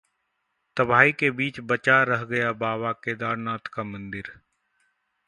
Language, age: Hindi, 40-49